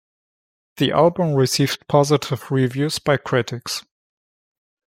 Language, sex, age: English, male, 19-29